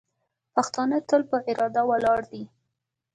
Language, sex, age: Pashto, female, 19-29